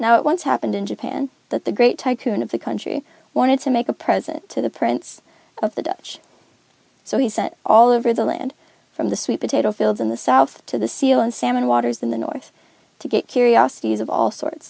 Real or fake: real